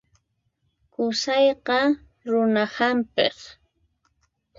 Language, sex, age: Puno Quechua, female, 30-39